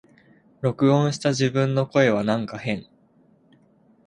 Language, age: Japanese, 19-29